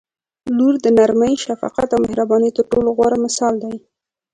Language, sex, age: Pashto, female, 19-29